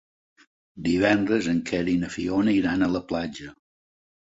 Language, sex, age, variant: Catalan, male, 60-69, Balear